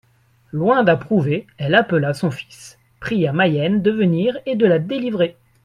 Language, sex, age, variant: French, male, 40-49, Français de métropole